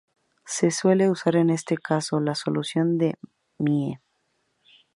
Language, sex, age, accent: Spanish, female, 19-29, México